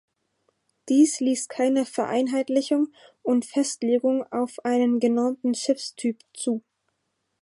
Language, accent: German, Deutschland Deutsch